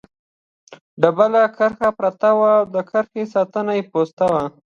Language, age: Pashto, under 19